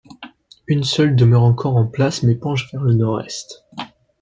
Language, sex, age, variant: French, male, 19-29, Français de métropole